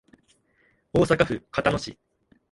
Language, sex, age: Japanese, male, 19-29